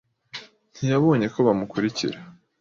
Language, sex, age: Kinyarwanda, male, 19-29